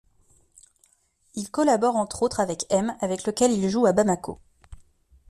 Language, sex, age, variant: French, female, 19-29, Français de métropole